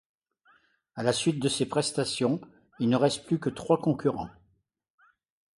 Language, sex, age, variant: French, male, 70-79, Français de métropole